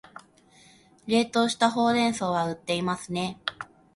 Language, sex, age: Japanese, female, 19-29